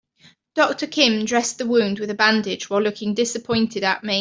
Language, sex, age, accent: English, female, 30-39, England English